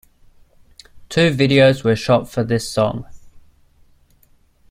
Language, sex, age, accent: English, male, 30-39, Australian English